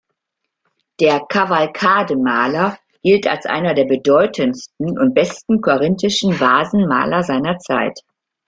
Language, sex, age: German, female, 60-69